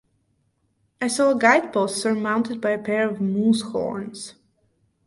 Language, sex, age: English, female, 19-29